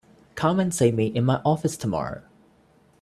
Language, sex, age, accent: English, male, 19-29, Australian English